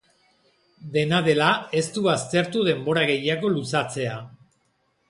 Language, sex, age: Basque, male, 40-49